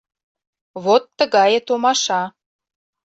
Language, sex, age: Mari, female, 40-49